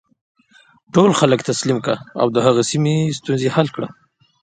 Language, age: Pashto, 19-29